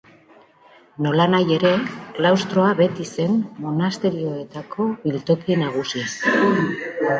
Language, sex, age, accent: Basque, female, 19-29, Mendebalekoa (Araba, Bizkaia, Gipuzkoako mendebaleko herri batzuk)